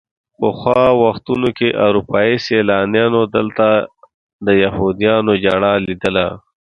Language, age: Pashto, 30-39